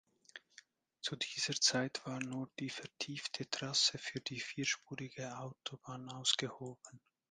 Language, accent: German, Schweizerdeutsch